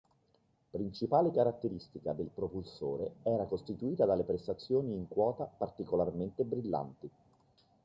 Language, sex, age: Italian, male, 50-59